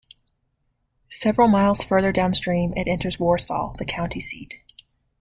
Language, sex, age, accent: English, female, 30-39, United States English